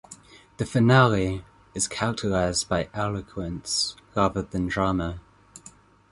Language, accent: English, New Zealand English